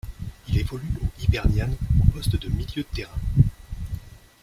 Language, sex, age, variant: French, male, 30-39, Français de métropole